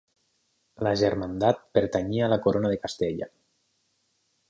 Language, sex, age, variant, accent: Catalan, male, 30-39, Nord-Occidental, Lleidatà